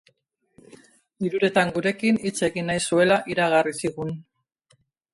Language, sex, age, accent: Basque, female, 40-49, Mendebalekoa (Araba, Bizkaia, Gipuzkoako mendebaleko herri batzuk)